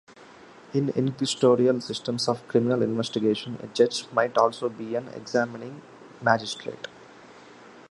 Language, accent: English, India and South Asia (India, Pakistan, Sri Lanka)